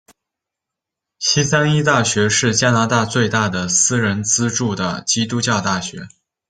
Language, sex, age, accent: Chinese, male, 19-29, 出生地：山西省